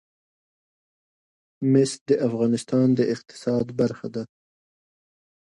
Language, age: Pashto, 19-29